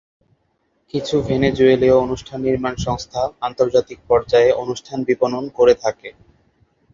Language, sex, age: Bengali, male, 19-29